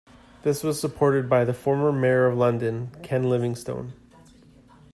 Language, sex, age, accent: English, male, 30-39, Canadian English